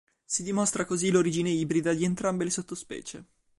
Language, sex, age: Italian, male, 19-29